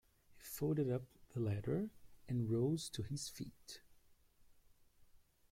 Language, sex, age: English, male, 30-39